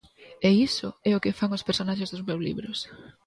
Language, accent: Galician, Normativo (estándar)